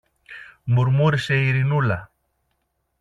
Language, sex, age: Greek, male, 40-49